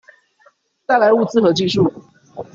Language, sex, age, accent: Chinese, male, 30-39, 出生地：臺北市